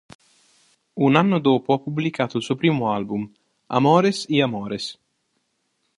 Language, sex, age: Italian, male, 19-29